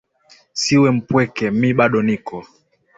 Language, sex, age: Swahili, male, 19-29